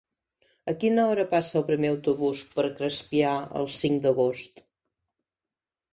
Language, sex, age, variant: Catalan, female, 50-59, Central